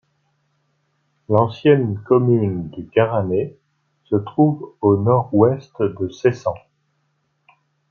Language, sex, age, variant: French, male, 40-49, Français de métropole